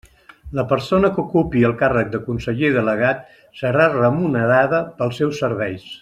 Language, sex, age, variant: Catalan, male, 60-69, Central